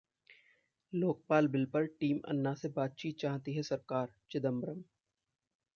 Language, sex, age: Hindi, male, 19-29